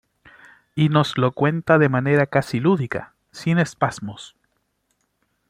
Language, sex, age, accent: Spanish, male, 19-29, Chileno: Chile, Cuyo